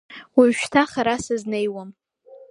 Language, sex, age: Abkhazian, female, under 19